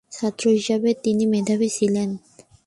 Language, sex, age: Bengali, female, 19-29